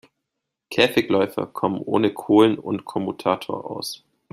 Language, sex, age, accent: German, male, 30-39, Deutschland Deutsch